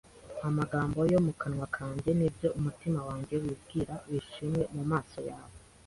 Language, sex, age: Kinyarwanda, female, 19-29